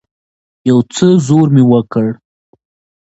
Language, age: Pashto, 19-29